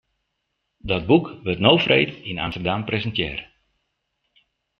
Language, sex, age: Western Frisian, male, 50-59